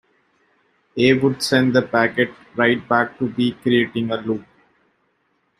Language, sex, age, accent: English, male, 19-29, India and South Asia (India, Pakistan, Sri Lanka)